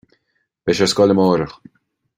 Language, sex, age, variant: Irish, male, 19-29, Gaeilge Chonnacht